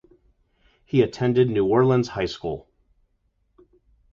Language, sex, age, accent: English, male, 30-39, United States English